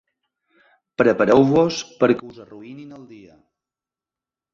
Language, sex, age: Catalan, male, 40-49